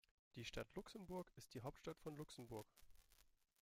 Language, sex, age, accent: German, male, 30-39, Deutschland Deutsch